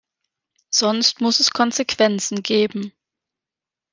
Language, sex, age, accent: German, female, 19-29, Deutschland Deutsch